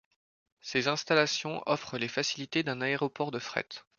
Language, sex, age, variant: French, male, 30-39, Français de métropole